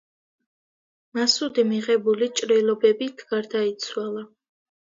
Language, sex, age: Georgian, female, under 19